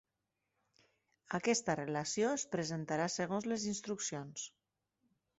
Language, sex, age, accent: Catalan, female, 40-49, valencià; Tortosí